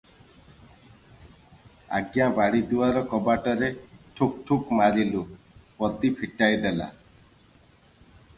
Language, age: Odia, 30-39